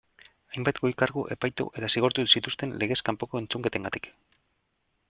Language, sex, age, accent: Basque, male, 30-39, Mendebalekoa (Araba, Bizkaia, Gipuzkoako mendebaleko herri batzuk)